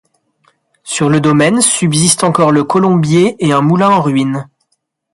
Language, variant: French, Français de métropole